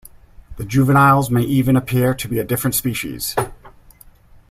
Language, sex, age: English, male, 40-49